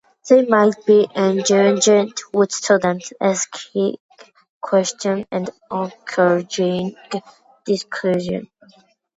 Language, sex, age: English, female, 19-29